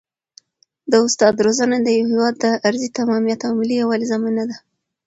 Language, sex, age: Pashto, female, 19-29